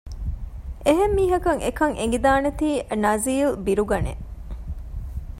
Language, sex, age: Divehi, female, 30-39